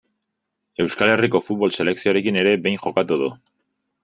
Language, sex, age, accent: Basque, male, 19-29, Mendebalekoa (Araba, Bizkaia, Gipuzkoako mendebaleko herri batzuk)